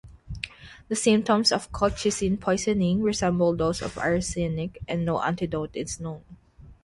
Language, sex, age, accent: English, female, 19-29, United States English; Filipino